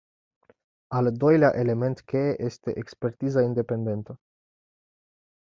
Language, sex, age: Romanian, male, 19-29